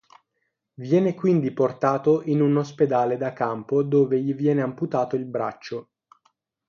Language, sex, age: Italian, male, 19-29